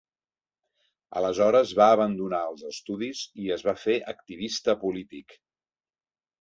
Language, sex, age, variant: Catalan, male, 40-49, Central